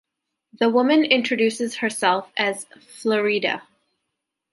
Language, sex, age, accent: English, female, 19-29, Canadian English